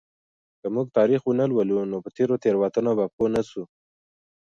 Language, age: Pashto, 19-29